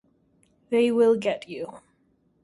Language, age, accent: English, 19-29, United States English